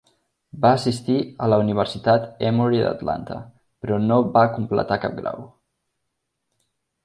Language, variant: Catalan, Central